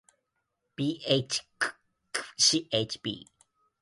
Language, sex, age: Japanese, male, 19-29